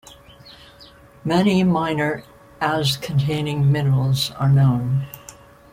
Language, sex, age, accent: English, female, 60-69, United States English